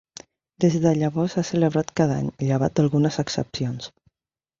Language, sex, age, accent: Catalan, female, 19-29, aprenent (recent, des del castellà)